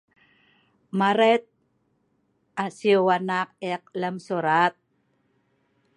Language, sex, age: Sa'ban, female, 50-59